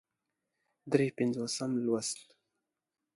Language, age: Pashto, under 19